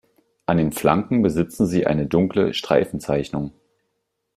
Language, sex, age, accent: German, male, 30-39, Deutschland Deutsch